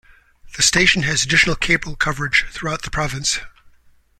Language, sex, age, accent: English, male, 50-59, United States English